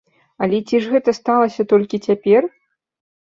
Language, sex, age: Belarusian, female, 30-39